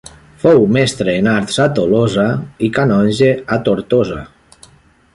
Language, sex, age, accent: Catalan, male, 50-59, valencià